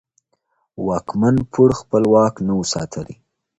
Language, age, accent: Pashto, 19-29, معیاري پښتو